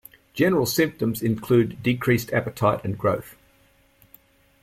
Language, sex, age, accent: English, male, 60-69, Australian English